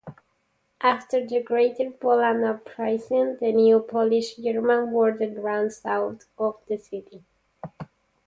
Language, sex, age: English, male, 19-29